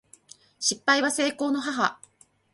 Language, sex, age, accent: Japanese, female, 40-49, 標準語